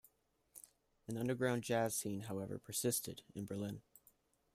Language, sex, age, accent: English, male, 19-29, United States English